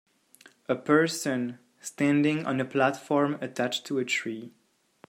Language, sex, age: English, male, 19-29